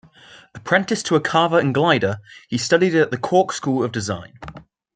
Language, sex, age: English, male, under 19